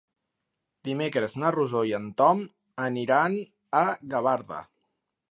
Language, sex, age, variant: Catalan, male, 30-39, Central